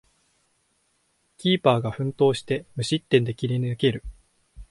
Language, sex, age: Japanese, male, under 19